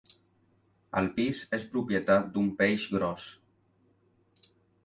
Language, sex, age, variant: Catalan, male, under 19, Central